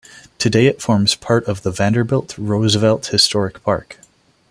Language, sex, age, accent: English, male, 30-39, United States English